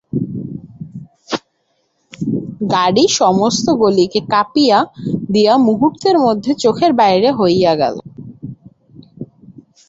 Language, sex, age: Bengali, female, 19-29